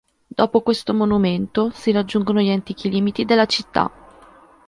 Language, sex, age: Italian, female, 30-39